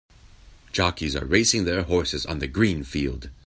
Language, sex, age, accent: English, male, 19-29, United States English